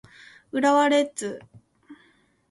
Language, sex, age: Japanese, female, 19-29